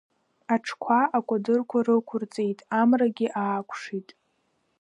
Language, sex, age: Abkhazian, female, under 19